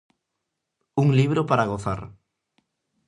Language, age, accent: Galician, 19-29, Atlántico (seseo e gheada)